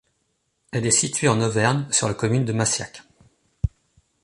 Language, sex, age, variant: French, male, 40-49, Français de métropole